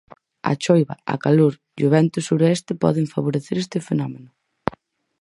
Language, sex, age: Galician, female, 19-29